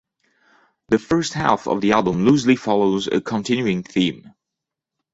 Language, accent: English, United States English